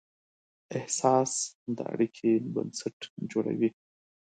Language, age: Pashto, 30-39